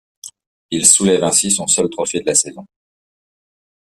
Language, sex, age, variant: French, male, 40-49, Français de métropole